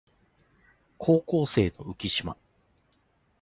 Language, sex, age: Japanese, male, 40-49